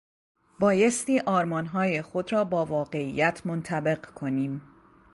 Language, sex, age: Persian, female, 40-49